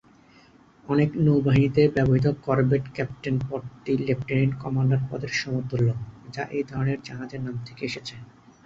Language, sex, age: Bengali, male, 30-39